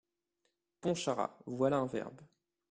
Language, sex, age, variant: French, male, 30-39, Français de métropole